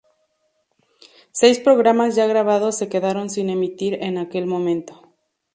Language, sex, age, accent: Spanish, female, 30-39, México